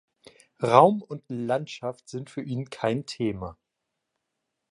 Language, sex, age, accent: German, male, 19-29, Deutschland Deutsch